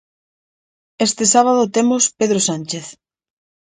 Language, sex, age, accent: Galician, female, 30-39, Central (gheada); Normativo (estándar)